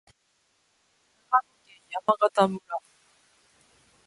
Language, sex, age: Japanese, female, 30-39